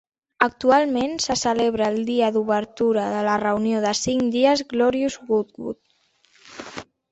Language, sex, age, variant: Catalan, female, under 19, Central